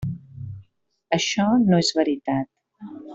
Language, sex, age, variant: Catalan, female, 40-49, Central